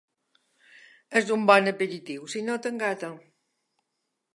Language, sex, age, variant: Catalan, female, 60-69, Balear